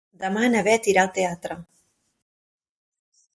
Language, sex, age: Catalan, female, 40-49